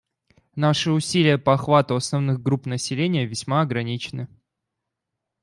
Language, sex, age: Russian, male, 19-29